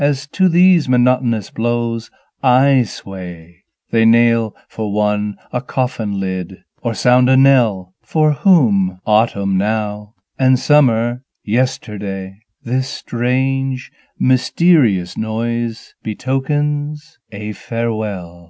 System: none